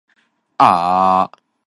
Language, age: Cantonese, 19-29